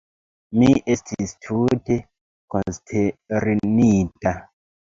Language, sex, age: Esperanto, male, 19-29